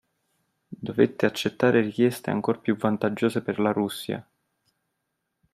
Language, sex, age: Italian, male, 19-29